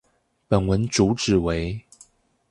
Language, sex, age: Chinese, male, 19-29